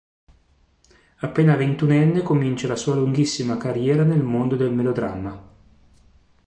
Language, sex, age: Italian, male, 50-59